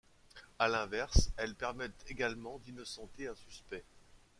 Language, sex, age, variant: French, male, 40-49, Français de métropole